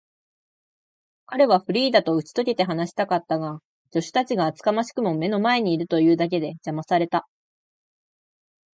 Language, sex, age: Japanese, female, 19-29